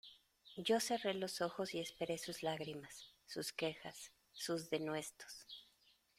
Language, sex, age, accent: Spanish, female, 40-49, México